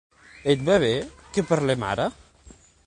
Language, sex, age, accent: Catalan, male, 19-29, central; nord-occidental